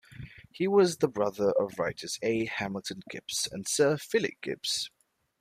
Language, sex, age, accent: English, male, 30-39, England English